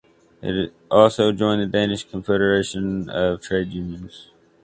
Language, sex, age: English, male, 30-39